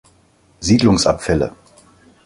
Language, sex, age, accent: German, male, 40-49, Deutschland Deutsch